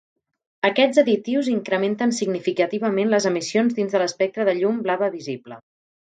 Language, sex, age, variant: Catalan, female, 19-29, Central